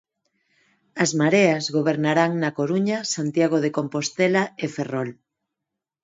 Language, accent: Galician, Neofalante